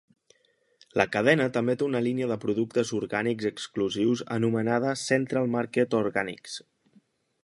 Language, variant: Catalan, Central